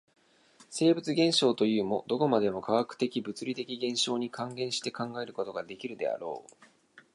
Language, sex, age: Japanese, male, 19-29